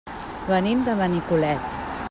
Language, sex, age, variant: Catalan, female, 50-59, Central